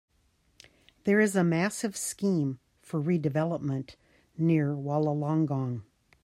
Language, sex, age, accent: English, female, 60-69, United States English